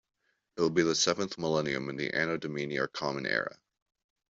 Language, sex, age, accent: English, male, under 19, Canadian English